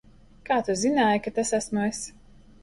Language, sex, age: Latvian, female, 30-39